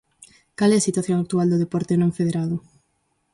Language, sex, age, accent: Galician, female, 19-29, Oriental (común en zona oriental)